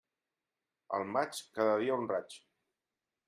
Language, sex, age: Catalan, male, 50-59